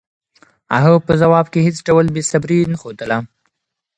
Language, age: Pashto, 19-29